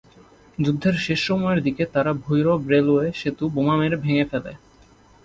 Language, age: Bengali, 19-29